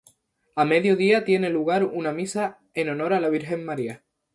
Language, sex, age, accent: Spanish, male, 19-29, España: Islas Canarias